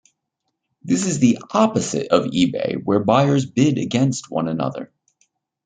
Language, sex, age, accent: English, male, 30-39, United States English